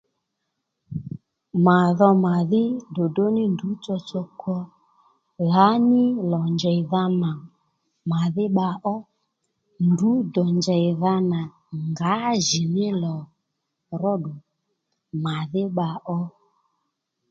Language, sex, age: Lendu, female, 30-39